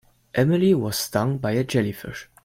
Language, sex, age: English, male, under 19